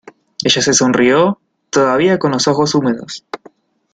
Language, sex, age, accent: Spanish, male, 19-29, Rioplatense: Argentina, Uruguay, este de Bolivia, Paraguay